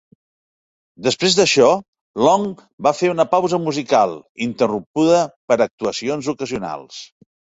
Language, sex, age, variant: Catalan, male, 60-69, Central